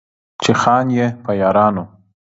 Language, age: Pashto, 30-39